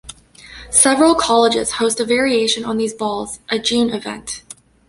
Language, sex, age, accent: English, female, 19-29, Canadian English